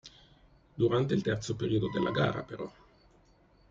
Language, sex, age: Italian, male, 50-59